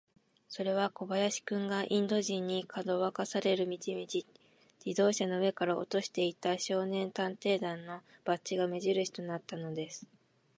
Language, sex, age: Japanese, female, 19-29